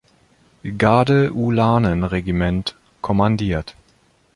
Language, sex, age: German, male, 30-39